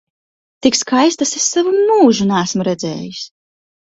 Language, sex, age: Latvian, female, 30-39